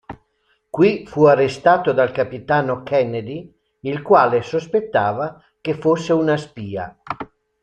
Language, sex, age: Italian, male, 60-69